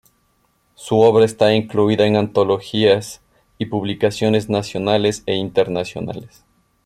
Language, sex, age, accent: Spanish, male, 30-39, Andino-Pacífico: Colombia, Perú, Ecuador, oeste de Bolivia y Venezuela andina